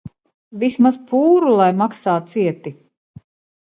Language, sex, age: Latvian, female, 50-59